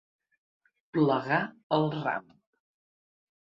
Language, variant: Catalan, Central